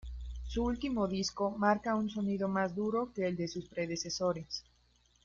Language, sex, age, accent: Spanish, female, 19-29, México